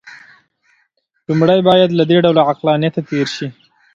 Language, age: Pashto, 19-29